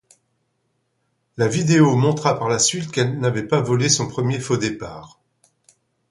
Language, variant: French, Français de métropole